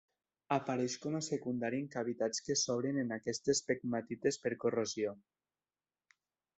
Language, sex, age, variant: Catalan, male, under 19, Septentrional